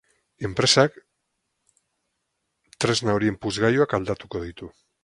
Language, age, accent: Basque, 40-49, Mendebalekoa (Araba, Bizkaia, Gipuzkoako mendebaleko herri batzuk)